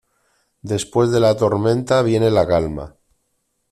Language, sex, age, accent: Spanish, male, 40-49, España: Norte peninsular (Asturias, Castilla y León, Cantabria, País Vasco, Navarra, Aragón, La Rioja, Guadalajara, Cuenca)